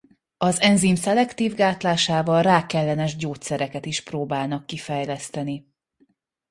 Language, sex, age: Hungarian, female, 30-39